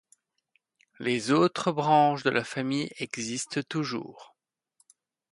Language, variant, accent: French, Français d'Europe, Français de Belgique